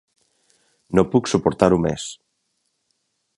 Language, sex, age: Catalan, male, 40-49